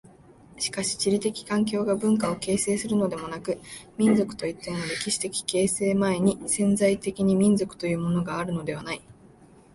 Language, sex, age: Japanese, female, 19-29